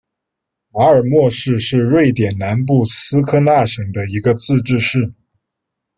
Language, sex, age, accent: Chinese, male, 19-29, 出生地：四川省